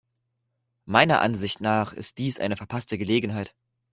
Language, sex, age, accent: German, male, under 19, Deutschland Deutsch